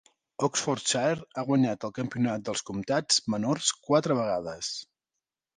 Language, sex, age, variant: Catalan, male, 40-49, Central